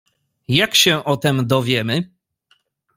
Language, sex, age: Polish, male, 30-39